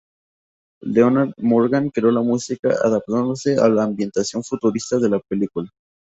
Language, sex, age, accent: Spanish, male, 19-29, México